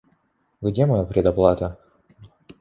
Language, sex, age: Russian, male, 19-29